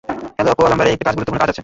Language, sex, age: Bengali, male, under 19